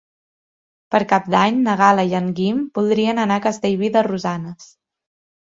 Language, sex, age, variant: Catalan, female, 19-29, Central